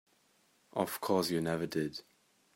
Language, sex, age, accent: English, male, under 19, England English